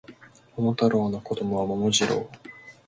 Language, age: Japanese, 19-29